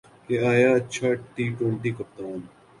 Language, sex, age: Urdu, male, 19-29